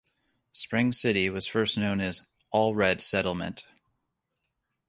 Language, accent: English, United States English